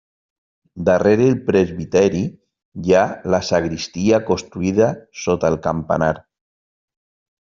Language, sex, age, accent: Catalan, male, 60-69, valencià